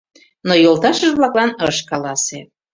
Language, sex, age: Mari, female, 40-49